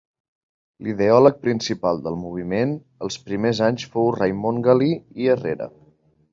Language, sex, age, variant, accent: Catalan, male, 19-29, Central, central